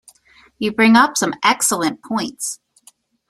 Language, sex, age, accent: English, female, 40-49, United States English